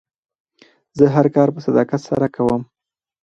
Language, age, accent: Pashto, 30-39, پکتیا ولایت، احمدزی